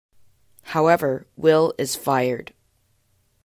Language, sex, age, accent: English, female, 30-39, United States English